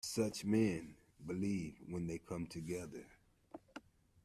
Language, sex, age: English, male, 50-59